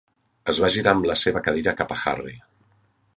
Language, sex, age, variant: Catalan, male, 50-59, Central